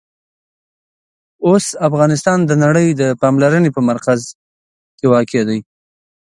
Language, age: Pashto, 30-39